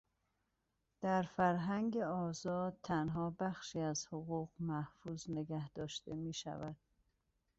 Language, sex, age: Persian, female, 40-49